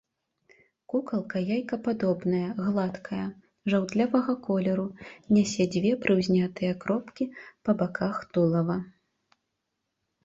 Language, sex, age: Belarusian, female, 19-29